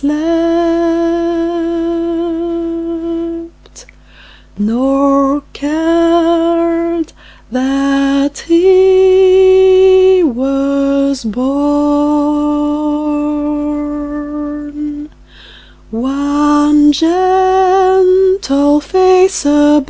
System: none